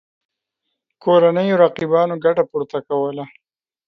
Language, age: Pashto, 30-39